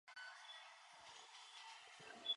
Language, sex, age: English, female, 19-29